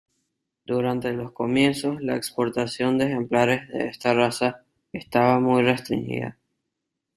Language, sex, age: Spanish, male, under 19